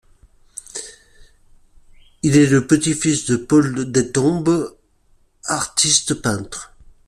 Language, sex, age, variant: French, male, 50-59, Français de métropole